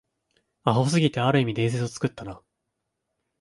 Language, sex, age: Japanese, male, 19-29